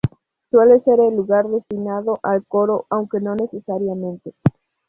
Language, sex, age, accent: Spanish, female, 19-29, México